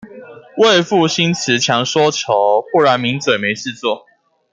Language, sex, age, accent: Chinese, male, 19-29, 出生地：新北市